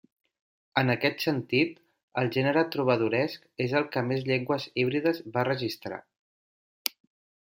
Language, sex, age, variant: Catalan, male, 30-39, Central